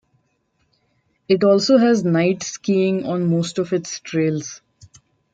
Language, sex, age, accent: English, female, 19-29, India and South Asia (India, Pakistan, Sri Lanka)